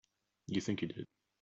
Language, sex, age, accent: English, male, 30-39, Australian English